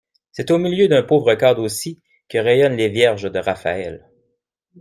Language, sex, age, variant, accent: French, male, 30-39, Français d'Amérique du Nord, Français du Canada